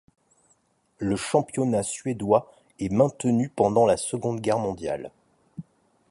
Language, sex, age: French, male, 40-49